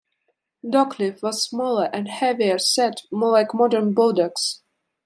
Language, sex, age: English, female, 19-29